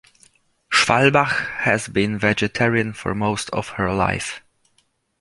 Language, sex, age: English, male, 30-39